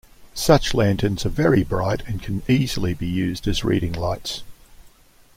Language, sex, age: English, male, 60-69